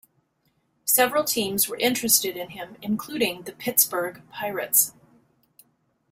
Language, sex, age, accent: English, female, 50-59, United States English